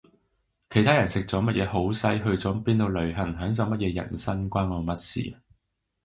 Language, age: Cantonese, 30-39